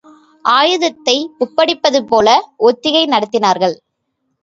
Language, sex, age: Tamil, female, 19-29